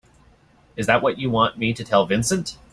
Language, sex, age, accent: English, male, 30-39, United States English